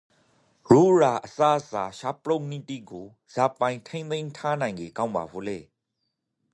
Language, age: Rakhine, 30-39